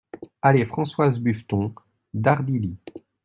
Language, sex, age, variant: French, male, 19-29, Français de métropole